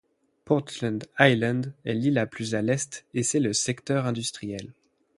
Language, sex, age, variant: French, male, 19-29, Français de métropole